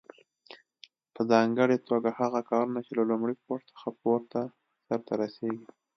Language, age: Pashto, 19-29